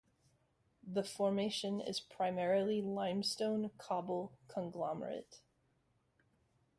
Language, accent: English, United States English